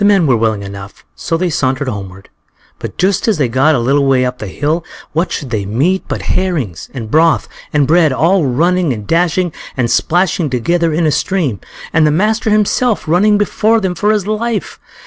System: none